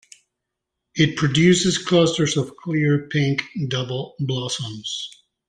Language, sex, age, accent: English, male, 50-59, United States English